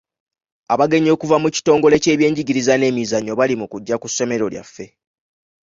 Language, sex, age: Ganda, male, 19-29